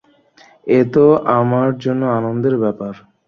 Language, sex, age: Bengali, male, 19-29